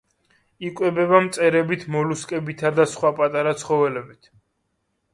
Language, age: Georgian, 19-29